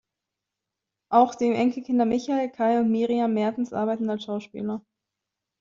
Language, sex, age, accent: German, female, 19-29, Deutschland Deutsch